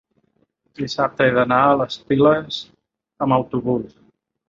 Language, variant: Catalan, Central